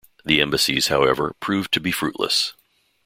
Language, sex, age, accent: English, male, 60-69, United States English